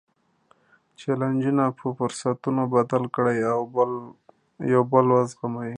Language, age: Pashto, 30-39